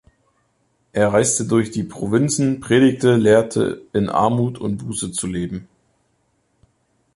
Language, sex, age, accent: German, male, 30-39, Deutschland Deutsch